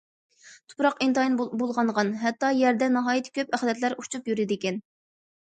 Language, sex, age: Uyghur, female, under 19